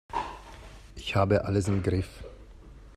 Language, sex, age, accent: German, male, 40-49, Österreichisches Deutsch